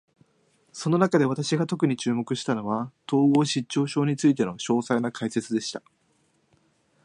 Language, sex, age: Japanese, male, 19-29